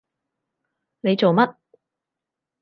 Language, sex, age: Cantonese, female, 30-39